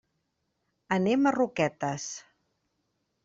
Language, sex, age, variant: Catalan, female, 50-59, Central